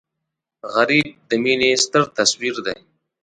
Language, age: Pashto, 19-29